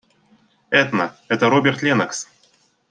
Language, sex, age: Russian, male, 19-29